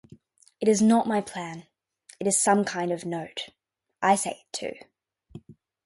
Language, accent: English, Australian English